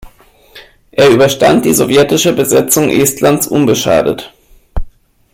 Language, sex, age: German, male, 30-39